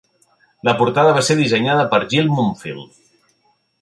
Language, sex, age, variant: Catalan, male, 40-49, Central